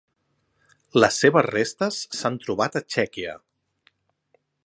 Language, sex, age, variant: Catalan, male, 40-49, Central